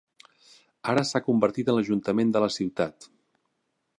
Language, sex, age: Catalan, male, 30-39